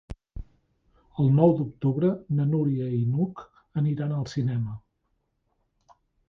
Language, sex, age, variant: Catalan, male, 40-49, Nord-Occidental